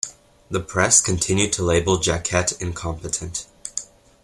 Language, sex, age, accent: English, male, under 19, United States English